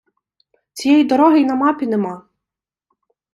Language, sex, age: Ukrainian, female, 19-29